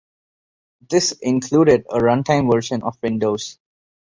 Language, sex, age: English, male, 19-29